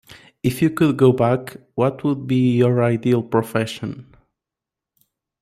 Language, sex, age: English, male, 19-29